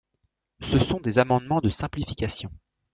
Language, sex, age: French, male, 19-29